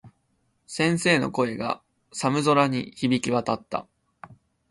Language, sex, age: Japanese, male, 19-29